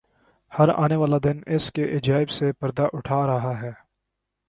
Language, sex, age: Urdu, male, 19-29